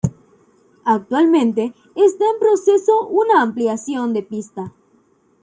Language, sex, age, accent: Spanish, female, 19-29, México